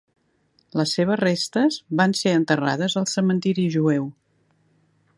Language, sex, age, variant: Catalan, female, 60-69, Central